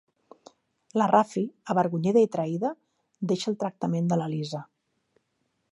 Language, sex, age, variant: Catalan, female, 50-59, Central